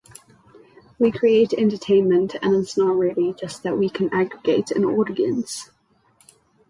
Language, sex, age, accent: English, female, under 19, England English; Southern African (South Africa, Zimbabwe, Namibia)